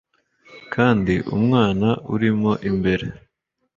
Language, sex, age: Kinyarwanda, male, 19-29